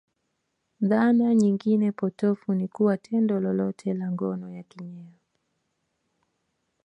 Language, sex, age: Swahili, female, 19-29